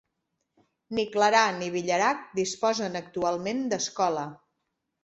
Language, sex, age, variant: Catalan, female, 60-69, Central